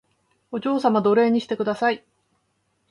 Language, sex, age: Japanese, female, 50-59